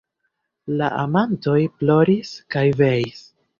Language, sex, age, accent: Esperanto, male, 19-29, Internacia